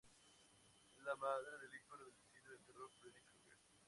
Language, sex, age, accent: Spanish, male, 19-29, México